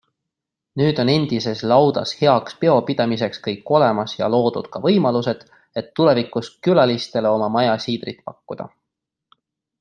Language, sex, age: Estonian, male, 30-39